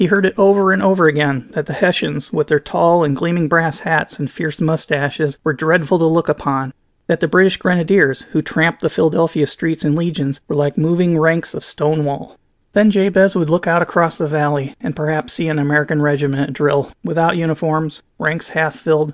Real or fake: real